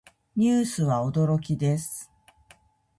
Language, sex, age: Japanese, female, 40-49